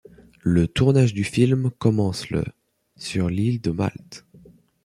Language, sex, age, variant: French, male, under 19, Français de métropole